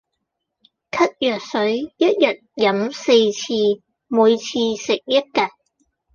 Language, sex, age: Cantonese, female, 30-39